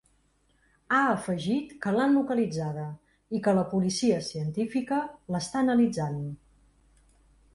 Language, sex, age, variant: Catalan, female, 40-49, Central